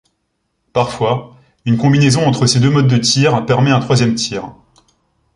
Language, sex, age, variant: French, male, 19-29, Français de métropole